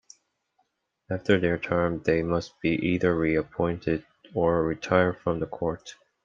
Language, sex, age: English, male, 19-29